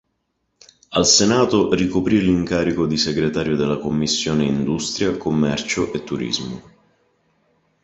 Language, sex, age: Italian, male, 19-29